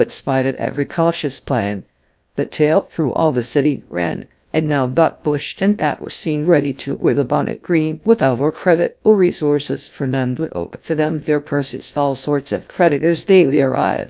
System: TTS, GlowTTS